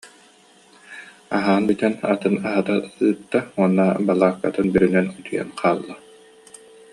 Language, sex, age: Yakut, male, 30-39